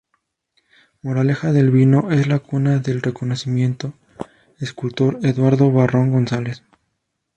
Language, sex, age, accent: Spanish, male, 19-29, México